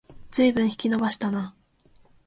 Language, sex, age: Japanese, female, 19-29